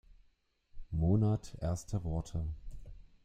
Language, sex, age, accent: German, male, 30-39, Deutschland Deutsch